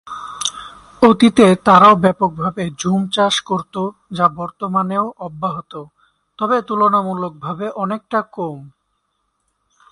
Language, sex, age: Bengali, male, 19-29